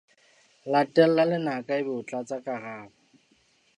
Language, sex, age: Southern Sotho, male, 30-39